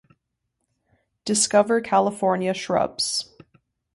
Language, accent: English, United States English